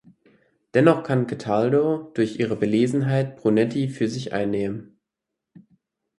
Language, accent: German, Deutschland Deutsch